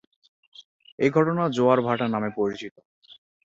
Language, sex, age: Bengali, male, under 19